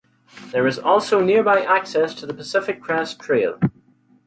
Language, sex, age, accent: English, male, 19-29, Northern Irish